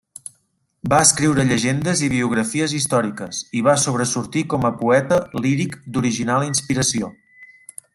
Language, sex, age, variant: Catalan, male, 40-49, Central